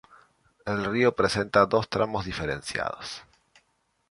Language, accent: Spanish, Rioplatense: Argentina, Uruguay, este de Bolivia, Paraguay